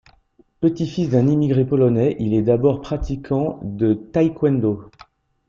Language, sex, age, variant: French, male, 40-49, Français de métropole